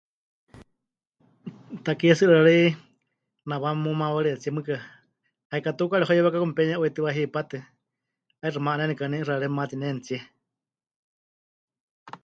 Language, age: Huichol, 50-59